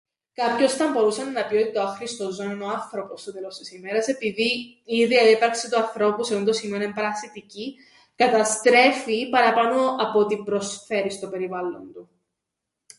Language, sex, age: Greek, female, 19-29